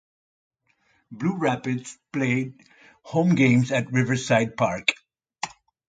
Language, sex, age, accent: English, male, 30-39, United States English